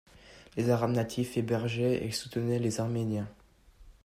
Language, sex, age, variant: French, male, under 19, Français de métropole